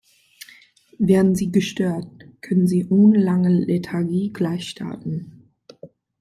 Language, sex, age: German, female, 19-29